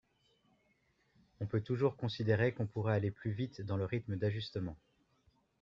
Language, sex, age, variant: French, male, 30-39, Français de métropole